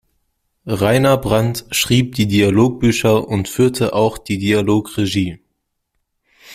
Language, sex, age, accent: German, male, under 19, Deutschland Deutsch